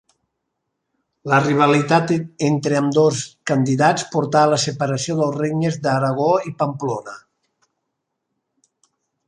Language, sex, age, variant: Catalan, male, 50-59, Nord-Occidental